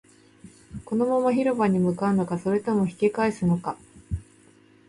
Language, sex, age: Japanese, female, 30-39